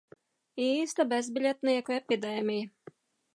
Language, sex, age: Latvian, female, 40-49